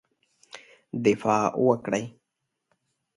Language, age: Pashto, 19-29